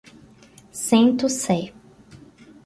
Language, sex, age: Portuguese, female, 19-29